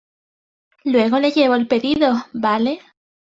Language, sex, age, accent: Spanish, female, under 19, España: Sur peninsular (Andalucia, Extremadura, Murcia)